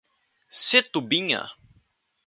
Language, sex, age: Portuguese, male, under 19